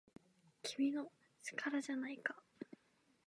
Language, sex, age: Japanese, female, 19-29